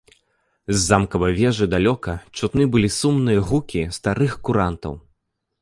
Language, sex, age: Belarusian, male, 19-29